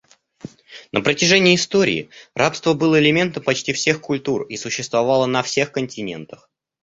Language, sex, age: Russian, male, under 19